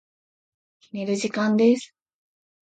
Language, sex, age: Japanese, female, 19-29